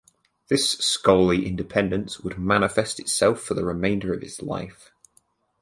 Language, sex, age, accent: English, male, under 19, England English